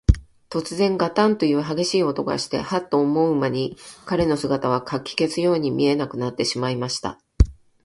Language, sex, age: Japanese, female, 40-49